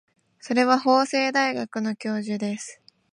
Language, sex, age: Japanese, female, 19-29